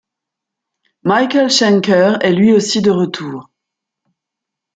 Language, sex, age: French, female, 40-49